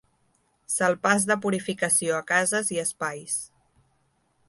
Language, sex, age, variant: Catalan, female, 19-29, Central